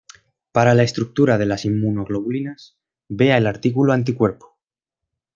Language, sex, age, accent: Spanish, male, 19-29, España: Centro-Sur peninsular (Madrid, Toledo, Castilla-La Mancha)